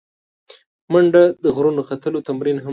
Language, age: Pashto, 19-29